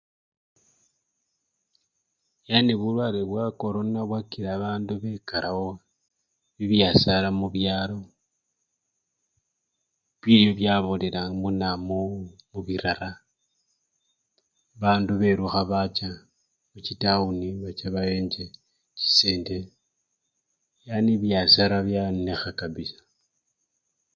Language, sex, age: Luyia, male, 19-29